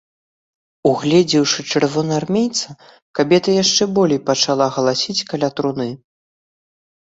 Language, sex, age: Belarusian, male, under 19